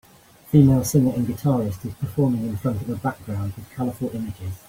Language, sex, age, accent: English, male, 50-59, England English